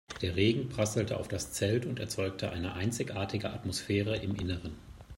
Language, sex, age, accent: German, male, 40-49, Deutschland Deutsch